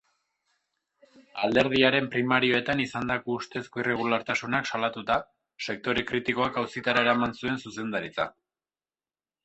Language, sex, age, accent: Basque, female, 30-39, Mendebalekoa (Araba, Bizkaia, Gipuzkoako mendebaleko herri batzuk)